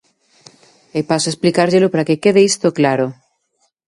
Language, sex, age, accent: Galician, female, 40-49, Normativo (estándar)